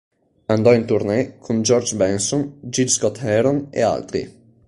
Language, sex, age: Italian, male, under 19